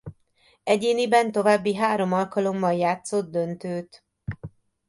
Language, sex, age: Hungarian, female, 40-49